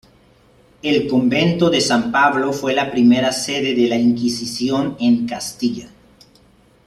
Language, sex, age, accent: Spanish, male, 30-39, México